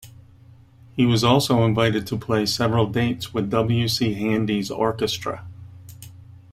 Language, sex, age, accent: English, male, 50-59, United States English